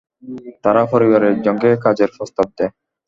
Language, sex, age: Bengali, male, 19-29